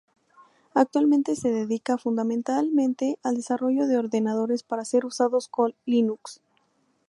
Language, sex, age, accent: Spanish, female, 19-29, México